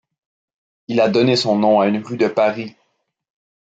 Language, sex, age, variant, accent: French, male, 19-29, Français d'Amérique du Nord, Français du Canada